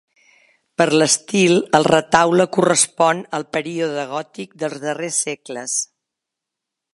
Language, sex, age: Catalan, female, 60-69